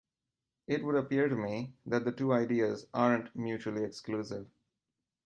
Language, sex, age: English, male, 19-29